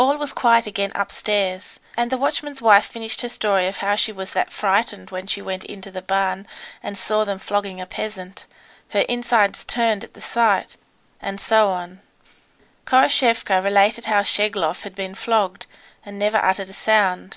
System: none